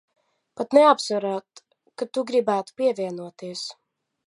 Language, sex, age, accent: Latvian, female, 30-39, bez akcenta